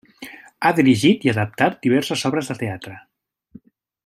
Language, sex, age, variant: Catalan, male, 40-49, Central